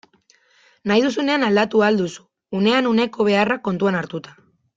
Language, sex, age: Basque, female, 19-29